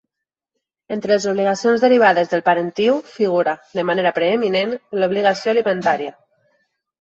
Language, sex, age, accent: Catalan, female, 30-39, valencià